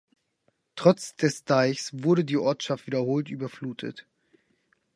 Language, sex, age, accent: German, male, 19-29, Deutschland Deutsch